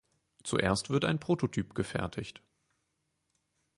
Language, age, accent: German, 19-29, Deutschland Deutsch